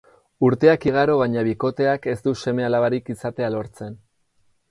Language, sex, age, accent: Basque, male, 30-39, Erdialdekoa edo Nafarra (Gipuzkoa, Nafarroa)